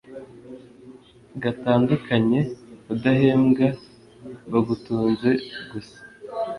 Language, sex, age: Kinyarwanda, male, 19-29